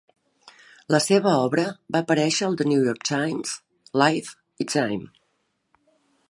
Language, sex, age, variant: Catalan, female, 50-59, Nord-Occidental